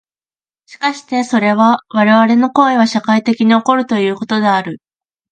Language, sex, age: Japanese, female, under 19